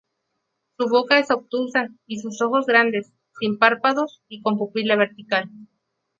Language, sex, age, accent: Spanish, female, 30-39, México